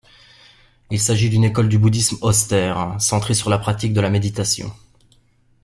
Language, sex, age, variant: French, male, 30-39, Français de métropole